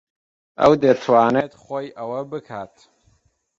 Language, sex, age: Central Kurdish, male, 30-39